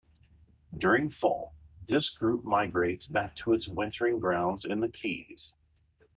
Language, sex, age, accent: English, male, 19-29, United States English